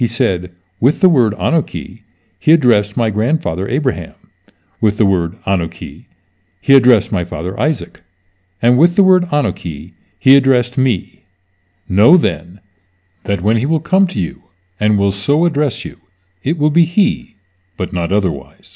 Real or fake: real